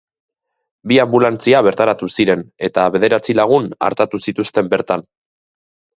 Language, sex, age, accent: Basque, male, 30-39, Mendebalekoa (Araba, Bizkaia, Gipuzkoako mendebaleko herri batzuk)